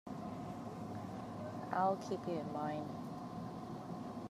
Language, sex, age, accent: English, male, 30-39, Australian English